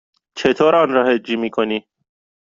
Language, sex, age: Persian, male, 30-39